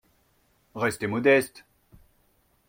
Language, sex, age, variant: French, male, 30-39, Français de métropole